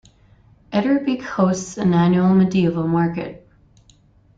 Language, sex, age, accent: English, female, 19-29, United States English